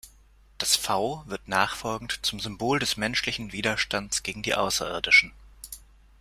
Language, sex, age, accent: German, male, 30-39, Deutschland Deutsch